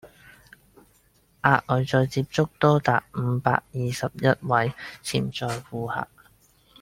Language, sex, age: Cantonese, male, 19-29